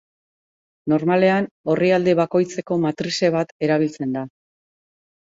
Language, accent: Basque, Mendebalekoa (Araba, Bizkaia, Gipuzkoako mendebaleko herri batzuk)